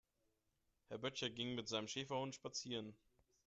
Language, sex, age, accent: German, male, 30-39, Deutschland Deutsch